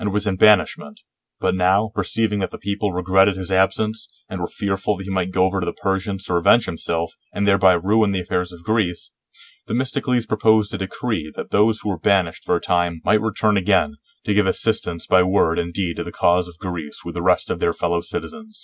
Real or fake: real